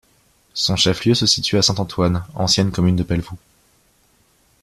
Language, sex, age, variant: French, male, 19-29, Français de métropole